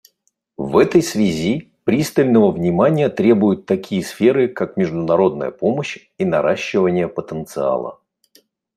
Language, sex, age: Russian, male, 40-49